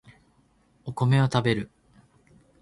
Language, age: Japanese, 19-29